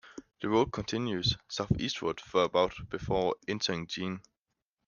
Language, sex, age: English, male, under 19